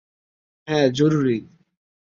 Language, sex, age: Bengali, male, 19-29